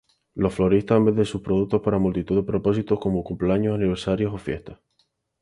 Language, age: Spanish, 19-29